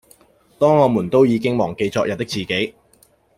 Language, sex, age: Cantonese, male, 30-39